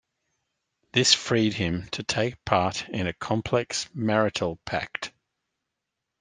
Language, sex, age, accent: English, male, 50-59, Australian English